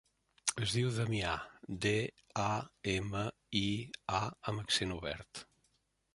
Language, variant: Catalan, Central